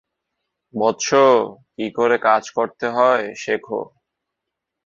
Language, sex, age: Bengali, male, 19-29